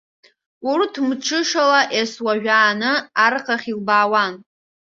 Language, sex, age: Abkhazian, female, under 19